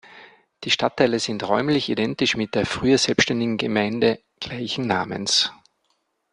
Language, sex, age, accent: German, male, 40-49, Österreichisches Deutsch